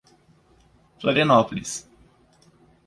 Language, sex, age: Portuguese, male, 19-29